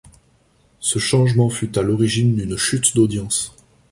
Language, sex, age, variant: French, male, 30-39, Français de métropole